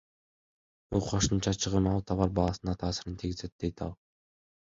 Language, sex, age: Kyrgyz, male, under 19